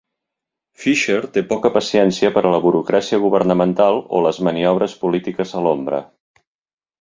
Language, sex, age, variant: Catalan, male, 50-59, Central